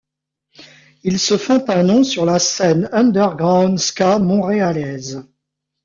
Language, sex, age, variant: French, male, 40-49, Français de métropole